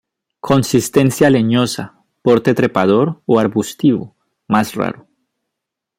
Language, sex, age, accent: Spanish, male, 19-29, Andino-Pacífico: Colombia, Perú, Ecuador, oeste de Bolivia y Venezuela andina